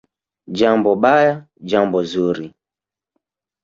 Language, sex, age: Swahili, male, 19-29